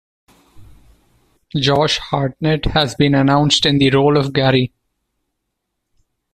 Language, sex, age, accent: English, male, 40-49, India and South Asia (India, Pakistan, Sri Lanka)